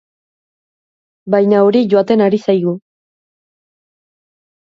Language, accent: Basque, Nafar-lapurtarra edo Zuberotarra (Lapurdi, Nafarroa Beherea, Zuberoa)